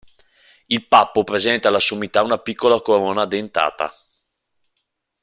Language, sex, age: Italian, male, 30-39